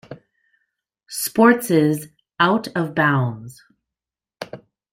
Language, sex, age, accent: English, female, 40-49, United States English